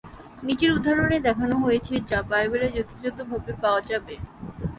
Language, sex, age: Bengali, female, 19-29